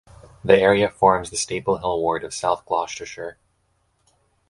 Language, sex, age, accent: English, male, 19-29, United States English